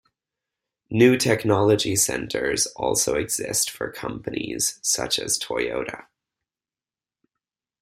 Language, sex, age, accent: English, male, 19-29, United States English